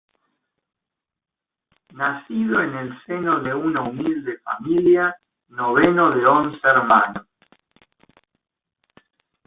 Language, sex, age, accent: Spanish, male, 30-39, Rioplatense: Argentina, Uruguay, este de Bolivia, Paraguay